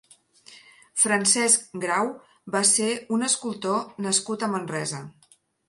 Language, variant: Catalan, Central